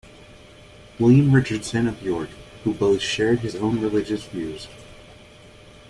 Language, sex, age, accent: English, male, 30-39, United States English